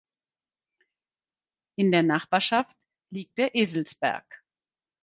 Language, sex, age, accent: German, female, 50-59, Deutschland Deutsch